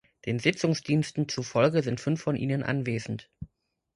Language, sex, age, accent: German, male, 30-39, Deutschland Deutsch